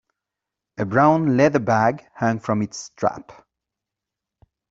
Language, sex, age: English, male, 30-39